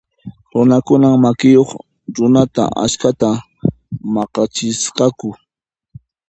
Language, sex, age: Puno Quechua, male, 30-39